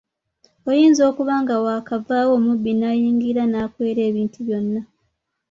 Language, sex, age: Ganda, female, 19-29